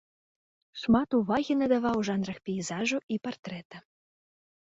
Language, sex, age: Belarusian, female, 19-29